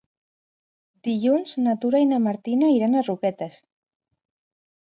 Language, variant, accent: Catalan, Central, central